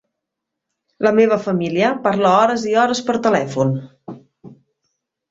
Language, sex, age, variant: Catalan, female, 40-49, Central